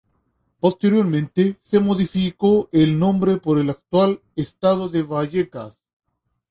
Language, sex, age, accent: Spanish, male, 19-29, Chileno: Chile, Cuyo